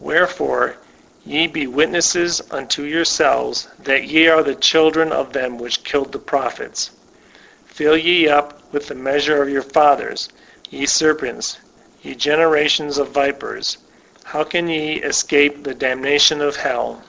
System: none